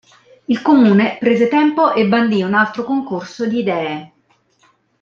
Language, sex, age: Italian, female, 30-39